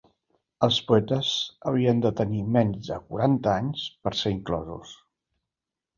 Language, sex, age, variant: Catalan, male, 50-59, Central